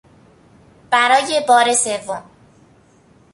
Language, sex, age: Persian, female, under 19